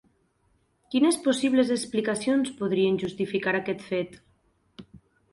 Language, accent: Catalan, valencià